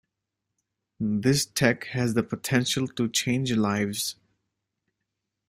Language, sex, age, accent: English, male, 19-29, United States English